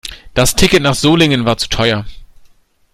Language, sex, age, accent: German, male, 30-39, Deutschland Deutsch